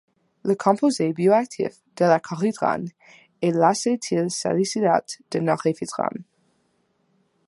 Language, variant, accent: French, Français d'Amérique du Nord, Français du Canada